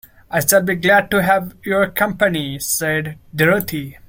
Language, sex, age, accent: English, male, 19-29, India and South Asia (India, Pakistan, Sri Lanka)